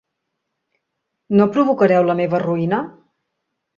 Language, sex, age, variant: Catalan, female, 19-29, Central